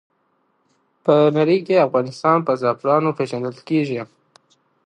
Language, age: Pashto, under 19